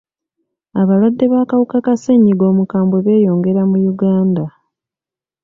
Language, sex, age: Ganda, female, 30-39